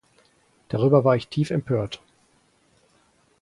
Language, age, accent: German, 60-69, Deutschland Deutsch